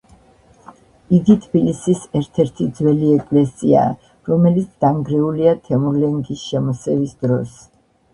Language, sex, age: Georgian, female, 70-79